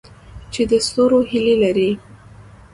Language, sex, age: Pashto, female, 19-29